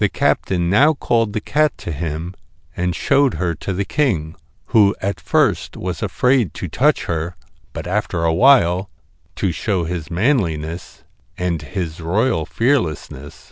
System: none